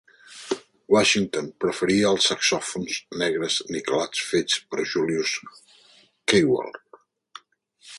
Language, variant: Catalan, Central